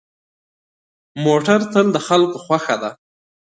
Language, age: Pashto, 19-29